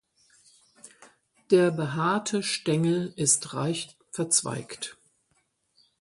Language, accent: German, Deutschland Deutsch; Norddeutsch